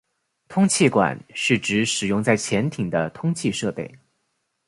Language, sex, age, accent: Chinese, male, 19-29, 出生地：湖北省